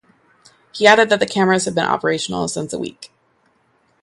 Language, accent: English, United States English